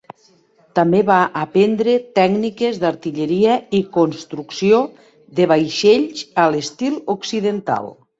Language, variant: Catalan, Central